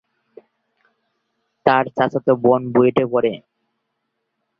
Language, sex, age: Bengali, male, 19-29